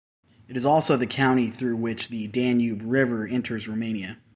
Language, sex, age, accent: English, male, 30-39, United States English